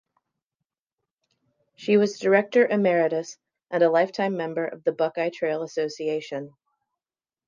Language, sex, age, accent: English, female, 30-39, United States English